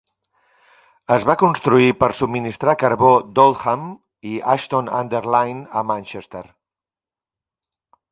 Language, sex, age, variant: Catalan, male, 50-59, Central